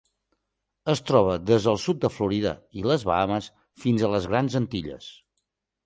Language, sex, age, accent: Catalan, male, 50-59, Girona